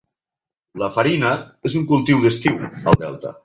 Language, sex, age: Catalan, male, 50-59